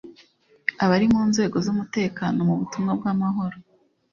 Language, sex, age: Kinyarwanda, female, 19-29